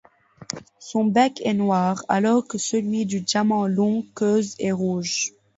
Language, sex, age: French, female, under 19